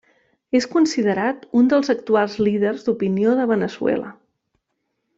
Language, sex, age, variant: Catalan, female, 40-49, Central